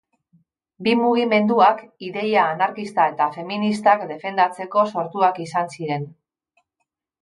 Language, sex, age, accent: Basque, female, 50-59, Mendebalekoa (Araba, Bizkaia, Gipuzkoako mendebaleko herri batzuk)